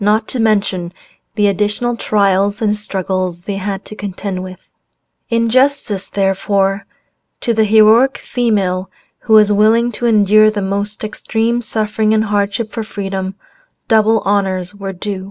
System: none